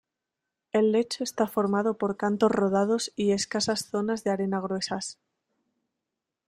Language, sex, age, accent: Spanish, female, 19-29, España: Centro-Sur peninsular (Madrid, Toledo, Castilla-La Mancha)